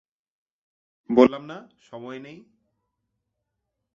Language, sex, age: Bengali, male, 19-29